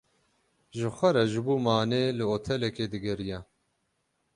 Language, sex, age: Kurdish, male, 30-39